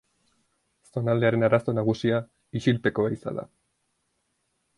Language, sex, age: Basque, male, 19-29